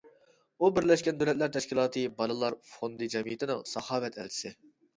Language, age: Uyghur, 19-29